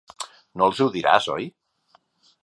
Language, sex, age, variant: Catalan, male, 50-59, Central